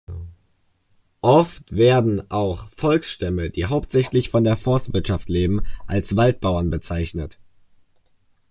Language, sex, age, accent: German, male, under 19, Deutschland Deutsch